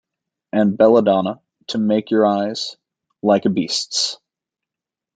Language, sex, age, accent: English, male, 30-39, United States English